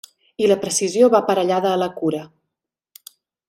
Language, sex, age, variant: Catalan, female, 30-39, Central